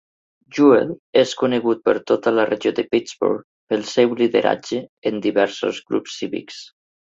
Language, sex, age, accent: Catalan, male, 50-59, valencià